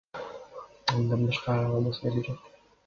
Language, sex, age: Kyrgyz, male, under 19